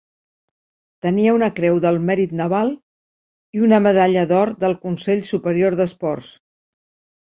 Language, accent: Catalan, Barceloní